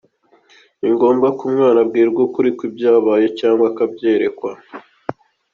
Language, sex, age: Kinyarwanda, male, 19-29